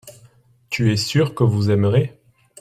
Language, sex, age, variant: French, male, 40-49, Français de métropole